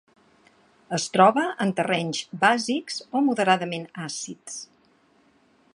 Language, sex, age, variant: Catalan, female, 50-59, Central